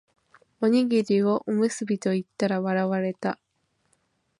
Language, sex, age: Japanese, female, 19-29